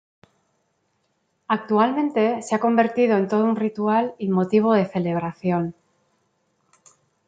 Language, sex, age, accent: Spanish, female, 40-49, España: Norte peninsular (Asturias, Castilla y León, Cantabria, País Vasco, Navarra, Aragón, La Rioja, Guadalajara, Cuenca)